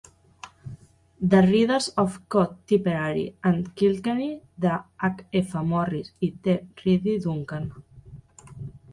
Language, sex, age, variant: Catalan, female, 30-39, Central